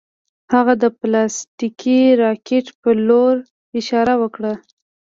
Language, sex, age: Pashto, female, 19-29